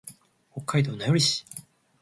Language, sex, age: Japanese, male, 19-29